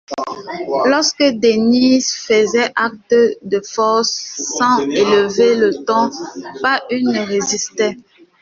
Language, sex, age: French, female, 19-29